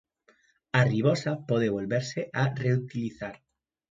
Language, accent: Galician, Central (gheada)